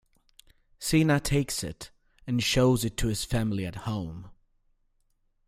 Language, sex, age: English, male, 30-39